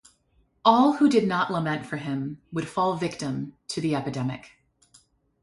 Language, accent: English, United States English